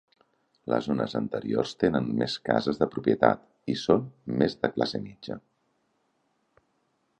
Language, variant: Catalan, Nord-Occidental